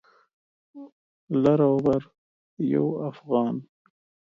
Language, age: Pashto, 19-29